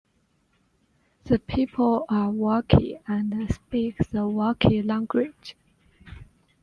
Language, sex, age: English, female, 19-29